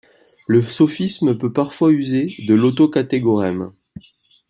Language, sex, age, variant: French, male, 30-39, Français de métropole